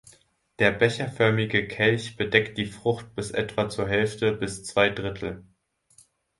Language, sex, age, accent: German, male, under 19, Deutschland Deutsch